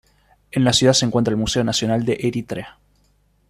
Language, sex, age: Spanish, male, 19-29